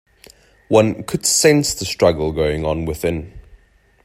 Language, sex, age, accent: English, male, 30-39, Southern African (South Africa, Zimbabwe, Namibia)